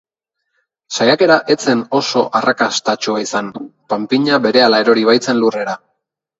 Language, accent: Basque, Erdialdekoa edo Nafarra (Gipuzkoa, Nafarroa)